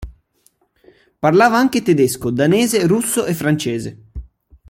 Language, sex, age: Italian, male, 19-29